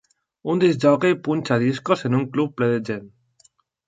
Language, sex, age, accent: Catalan, male, 19-29, valencià